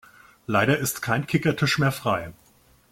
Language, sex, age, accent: German, male, 40-49, Deutschland Deutsch